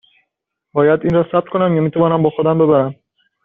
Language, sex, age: Persian, male, under 19